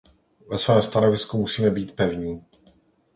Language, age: Czech, 40-49